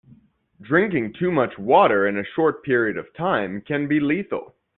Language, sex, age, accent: English, male, 19-29, United States English